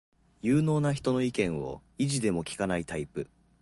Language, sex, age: Japanese, male, under 19